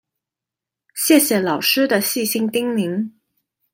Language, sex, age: Chinese, female, 30-39